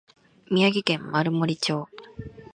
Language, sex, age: Japanese, female, 19-29